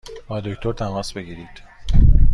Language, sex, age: Persian, male, 30-39